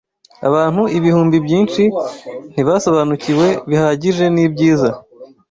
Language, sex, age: Kinyarwanda, male, 19-29